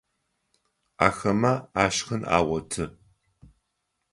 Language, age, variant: Adyghe, 60-69, Адыгабзэ (Кирил, пстэумэ зэдыряе)